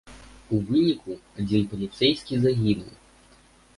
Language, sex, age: Belarusian, male, under 19